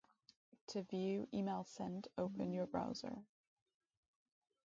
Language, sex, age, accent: English, female, 30-39, England English